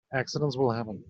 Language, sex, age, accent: English, male, 19-29, England English